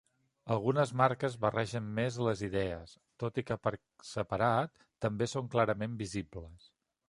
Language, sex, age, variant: Catalan, male, 50-59, Central